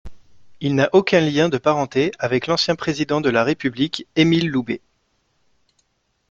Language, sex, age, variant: French, male, 30-39, Français de métropole